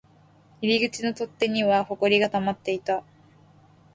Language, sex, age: Japanese, female, under 19